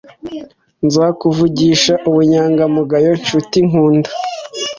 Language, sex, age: Kinyarwanda, male, 19-29